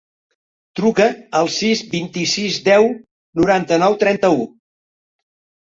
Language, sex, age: Catalan, male, 60-69